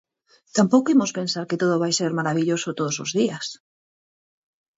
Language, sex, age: Galician, female, 40-49